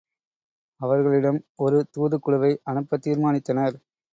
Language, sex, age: Tamil, male, 30-39